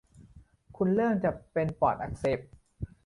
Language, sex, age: Thai, male, 19-29